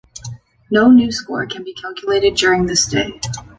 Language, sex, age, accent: English, female, 19-29, Canadian English